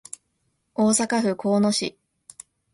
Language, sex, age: Japanese, female, 19-29